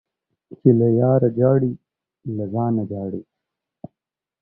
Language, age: Pashto, 19-29